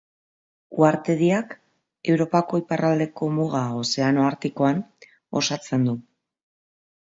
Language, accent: Basque, Mendebalekoa (Araba, Bizkaia, Gipuzkoako mendebaleko herri batzuk)